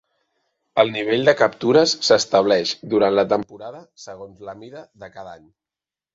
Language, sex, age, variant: Catalan, male, 30-39, Central